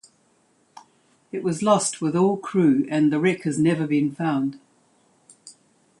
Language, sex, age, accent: English, female, 70-79, New Zealand English